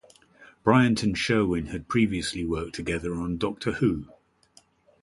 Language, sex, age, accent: English, male, 60-69, England English